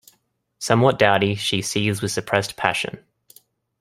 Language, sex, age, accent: English, male, 19-29, Australian English